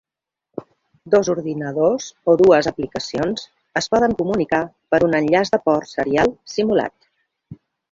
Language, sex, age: Catalan, female, 50-59